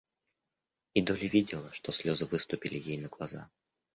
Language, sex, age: Russian, male, under 19